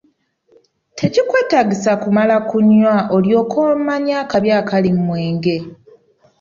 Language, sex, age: Ganda, female, 30-39